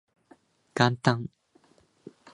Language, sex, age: Japanese, male, 19-29